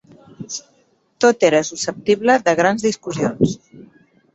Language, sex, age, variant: Catalan, female, 40-49, Central